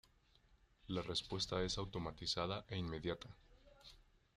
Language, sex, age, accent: Spanish, male, 19-29, México